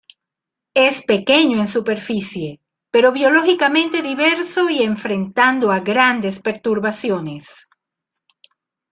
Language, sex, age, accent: Spanish, female, 50-59, Caribe: Cuba, Venezuela, Puerto Rico, República Dominicana, Panamá, Colombia caribeña, México caribeño, Costa del golfo de México